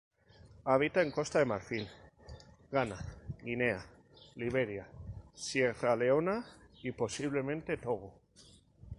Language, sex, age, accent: Spanish, male, 40-49, España: Norte peninsular (Asturias, Castilla y León, Cantabria, País Vasco, Navarra, Aragón, La Rioja, Guadalajara, Cuenca)